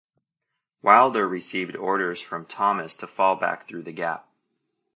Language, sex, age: English, male, 30-39